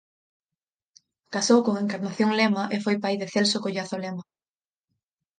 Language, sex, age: Galician, female, 19-29